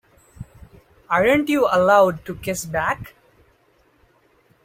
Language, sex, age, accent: English, female, 30-39, India and South Asia (India, Pakistan, Sri Lanka)